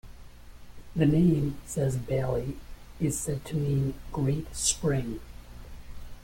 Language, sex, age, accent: English, male, 50-59, United States English